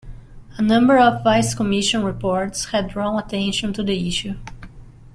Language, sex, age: English, female, 40-49